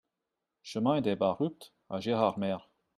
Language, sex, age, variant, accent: French, male, 30-39, Français d'Amérique du Nord, Français du Canada